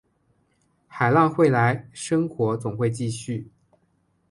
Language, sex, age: Chinese, male, 19-29